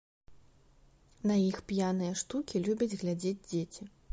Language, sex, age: Belarusian, female, 30-39